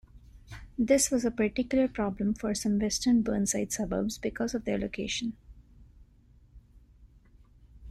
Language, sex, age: English, female, 19-29